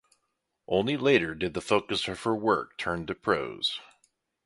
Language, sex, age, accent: English, male, 19-29, United States English